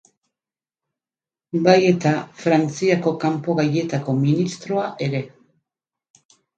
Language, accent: Basque, Mendebalekoa (Araba, Bizkaia, Gipuzkoako mendebaleko herri batzuk)